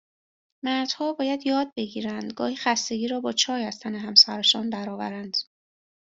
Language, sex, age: Persian, female, 30-39